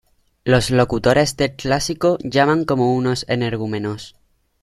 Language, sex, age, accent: Spanish, male, under 19, España: Sur peninsular (Andalucia, Extremadura, Murcia)